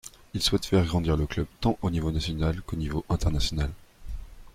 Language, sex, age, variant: French, male, 19-29, Français de métropole